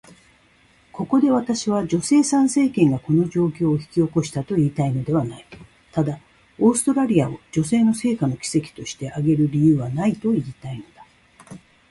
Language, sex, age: Japanese, female, 60-69